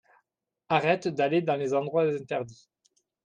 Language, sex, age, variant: French, male, 40-49, Français de métropole